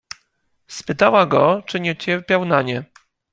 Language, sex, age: Polish, male, 30-39